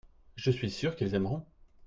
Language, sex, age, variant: French, male, 30-39, Français de métropole